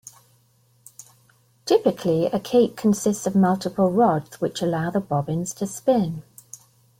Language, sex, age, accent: English, female, 50-59, England English